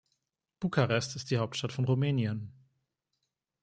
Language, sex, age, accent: German, male, 19-29, Deutschland Deutsch